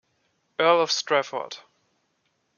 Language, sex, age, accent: German, male, 19-29, Deutschland Deutsch